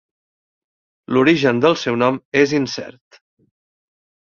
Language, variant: Catalan, Central